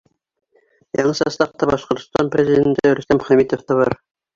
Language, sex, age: Bashkir, female, 60-69